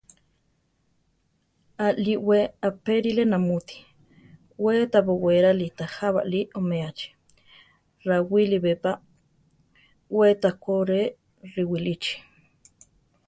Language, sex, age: Central Tarahumara, female, 30-39